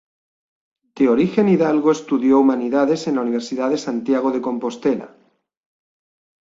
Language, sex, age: Spanish, male, 40-49